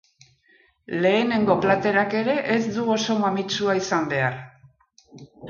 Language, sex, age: Basque, female, 60-69